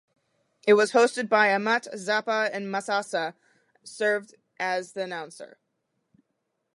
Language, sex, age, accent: English, female, under 19, United States English